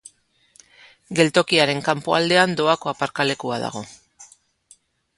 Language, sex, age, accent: Basque, female, 40-49, Mendebalekoa (Araba, Bizkaia, Gipuzkoako mendebaleko herri batzuk)